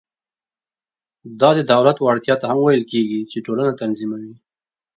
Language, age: Pashto, 19-29